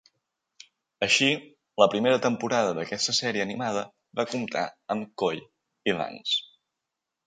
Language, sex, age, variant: Catalan, male, 19-29, Balear